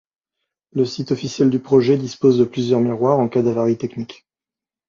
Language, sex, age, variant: French, male, 30-39, Français de métropole